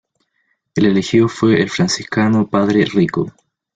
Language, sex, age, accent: Spanish, male, 19-29, Chileno: Chile, Cuyo